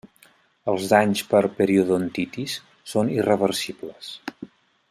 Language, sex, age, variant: Catalan, male, 50-59, Central